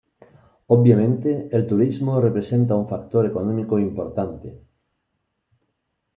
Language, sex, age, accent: Spanish, male, 50-59, España: Sur peninsular (Andalucia, Extremadura, Murcia)